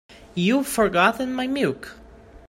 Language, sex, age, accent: English, male, 19-29, United States English